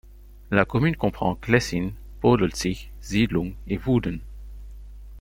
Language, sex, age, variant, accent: French, male, 30-39, Français d'Europe, Français de Belgique